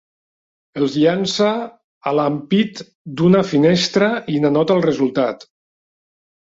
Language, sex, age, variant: Catalan, male, 40-49, Nord-Occidental